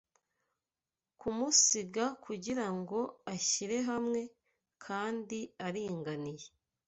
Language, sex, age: Kinyarwanda, female, 19-29